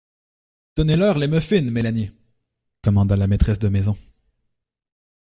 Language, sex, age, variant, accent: French, male, 19-29, Français d'Amérique du Nord, Français du Canada